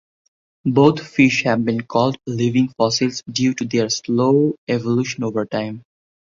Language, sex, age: English, male, 19-29